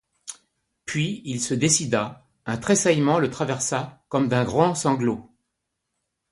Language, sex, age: French, male, 60-69